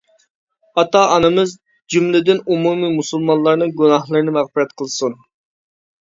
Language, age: Uyghur, 19-29